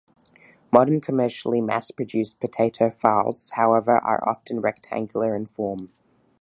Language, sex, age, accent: English, male, under 19, Australian English